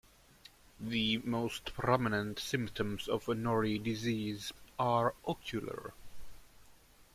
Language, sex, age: English, male, 19-29